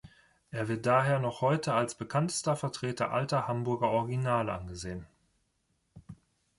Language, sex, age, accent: German, male, 30-39, Deutschland Deutsch